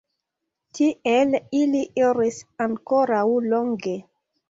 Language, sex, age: Esperanto, female, 19-29